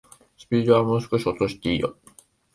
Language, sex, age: Japanese, male, 19-29